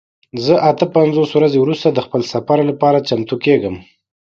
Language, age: Pashto, 19-29